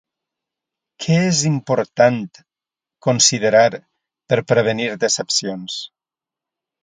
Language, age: Catalan, 60-69